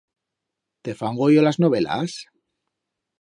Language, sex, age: Aragonese, male, 40-49